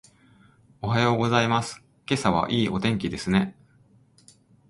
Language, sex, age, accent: Japanese, male, 40-49, 関西弁